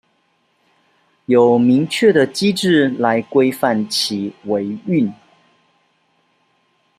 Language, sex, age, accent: Chinese, male, 40-49, 出生地：臺北市